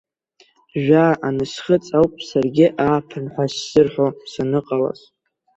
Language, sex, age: Abkhazian, male, under 19